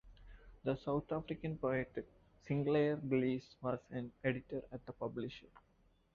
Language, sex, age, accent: English, male, 19-29, India and South Asia (India, Pakistan, Sri Lanka)